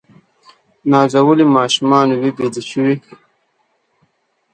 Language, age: Pashto, 19-29